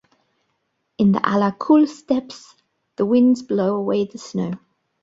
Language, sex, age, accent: English, female, 40-49, England English